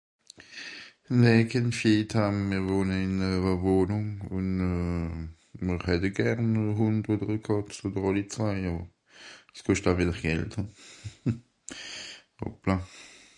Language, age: Swiss German, 40-49